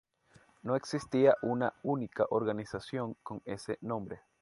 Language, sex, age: Spanish, male, 19-29